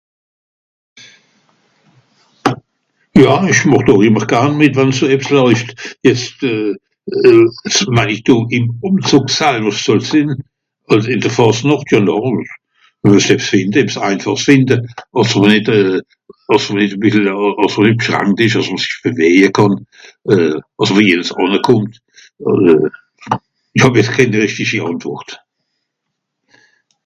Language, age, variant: Swiss German, 70-79, Nordniederàlemmànisch (Rishoffe, Zàwere, Bùsswìller, Hawenau, Brüemt, Stroossbùri, Molse, Dàmbàch, Schlettstàtt, Pfàlzbùri usw.)